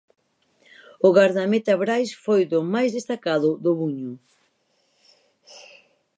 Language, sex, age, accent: Galician, female, 30-39, Normativo (estándar)